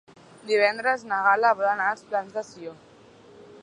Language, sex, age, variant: Catalan, female, 19-29, Central